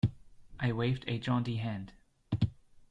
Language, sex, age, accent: English, male, 30-39, United States English